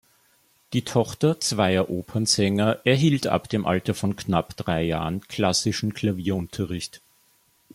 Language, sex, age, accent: German, male, 19-29, Österreichisches Deutsch